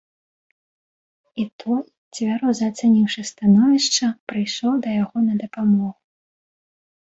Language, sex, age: Belarusian, female, 19-29